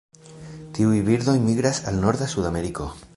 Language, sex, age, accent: Esperanto, male, 40-49, Internacia